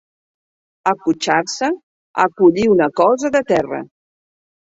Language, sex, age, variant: Catalan, female, 60-69, Central